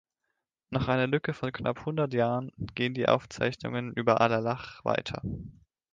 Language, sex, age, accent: German, male, 19-29, Deutschland Deutsch